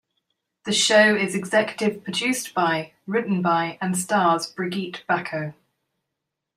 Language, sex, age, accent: English, female, 40-49, England English